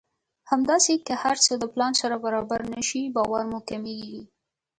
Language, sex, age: Pashto, female, 19-29